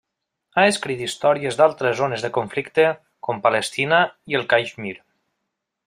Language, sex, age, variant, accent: Catalan, male, 30-39, Valencià meridional, valencià